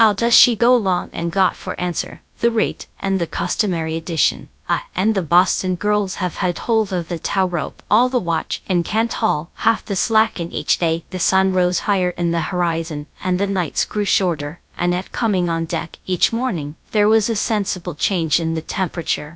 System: TTS, GradTTS